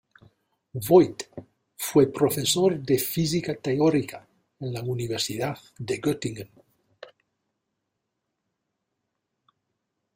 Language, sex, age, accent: Spanish, male, 50-59, España: Centro-Sur peninsular (Madrid, Toledo, Castilla-La Mancha)